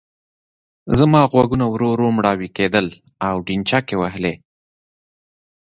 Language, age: Pashto, 30-39